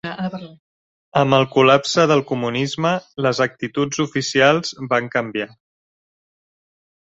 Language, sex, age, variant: Catalan, female, 19-29, Central